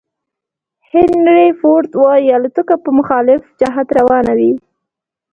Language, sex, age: Pashto, female, 19-29